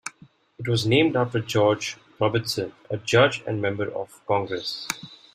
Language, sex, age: English, male, 19-29